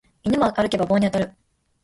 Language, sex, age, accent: Japanese, female, under 19, 標準